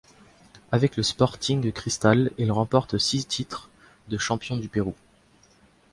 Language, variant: French, Français de métropole